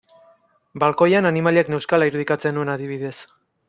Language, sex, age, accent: Basque, male, 19-29, Mendebalekoa (Araba, Bizkaia, Gipuzkoako mendebaleko herri batzuk)